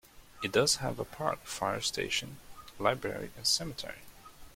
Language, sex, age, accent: English, male, 19-29, United States English